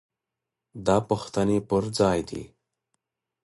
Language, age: Pashto, 19-29